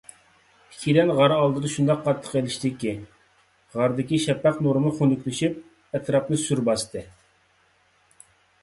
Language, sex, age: Uyghur, male, 30-39